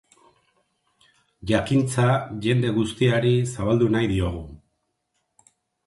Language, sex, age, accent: Basque, male, 50-59, Erdialdekoa edo Nafarra (Gipuzkoa, Nafarroa)